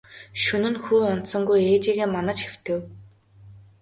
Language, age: Mongolian, 19-29